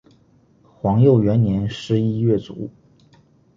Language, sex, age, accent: Chinese, male, 19-29, 出生地：吉林省